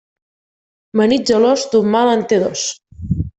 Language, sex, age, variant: Catalan, female, 19-29, Septentrional